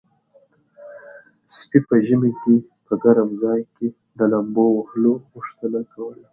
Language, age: Pashto, 19-29